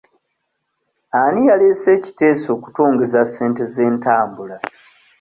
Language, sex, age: Ganda, male, 30-39